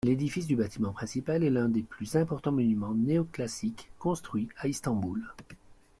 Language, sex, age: French, male, 30-39